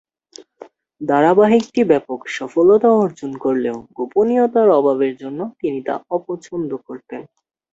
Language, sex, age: Bengali, male, under 19